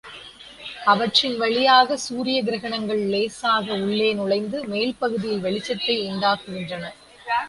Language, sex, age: Tamil, female, 19-29